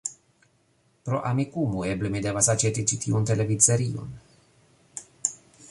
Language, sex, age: Esperanto, male, 40-49